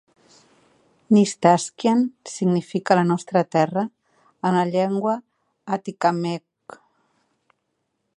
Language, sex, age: Catalan, female, 60-69